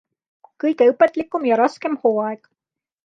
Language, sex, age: Estonian, female, 30-39